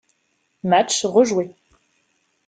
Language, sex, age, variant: French, female, 19-29, Français de métropole